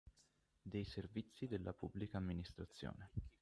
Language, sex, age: Italian, male, 19-29